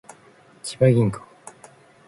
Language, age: Japanese, 50-59